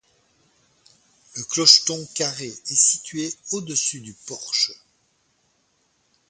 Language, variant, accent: French, Français d'Europe, Français de Belgique